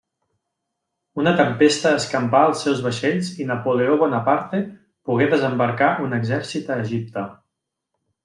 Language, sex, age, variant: Catalan, male, 30-39, Central